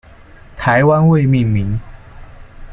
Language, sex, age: Chinese, male, 19-29